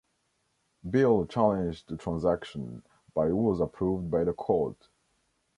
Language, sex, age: English, male, 19-29